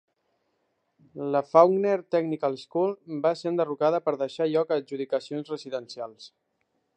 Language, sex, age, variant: Catalan, male, 19-29, Central